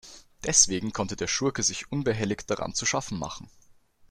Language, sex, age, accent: German, male, 19-29, Österreichisches Deutsch